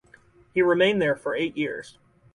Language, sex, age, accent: English, male, 30-39, United States English